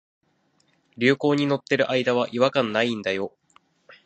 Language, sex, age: Japanese, male, 19-29